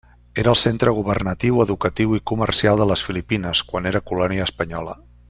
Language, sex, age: Catalan, male, 60-69